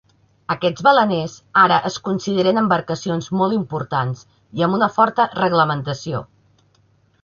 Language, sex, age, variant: Catalan, female, 30-39, Central